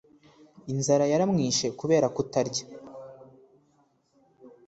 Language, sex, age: Kinyarwanda, male, under 19